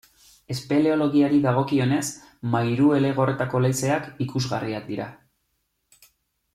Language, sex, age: Basque, male, 30-39